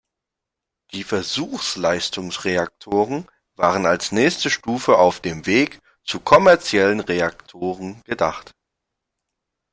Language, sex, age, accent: German, male, 19-29, Deutschland Deutsch